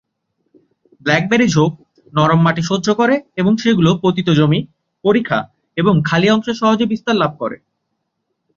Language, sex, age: Bengali, male, 19-29